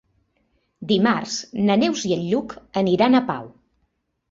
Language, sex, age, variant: Catalan, female, 40-49, Central